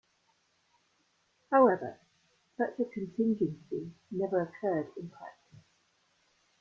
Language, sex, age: English, female, 60-69